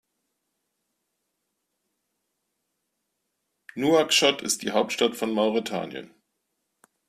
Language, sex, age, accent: German, male, 40-49, Deutschland Deutsch